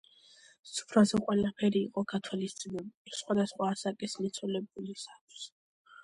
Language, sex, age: Georgian, female, under 19